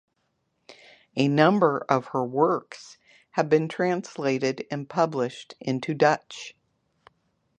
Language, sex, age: English, female, 60-69